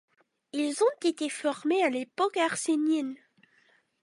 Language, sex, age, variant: French, female, under 19, Français de métropole